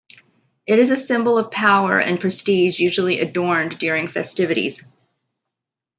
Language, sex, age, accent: English, female, 40-49, United States English